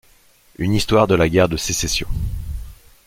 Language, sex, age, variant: French, male, 40-49, Français de métropole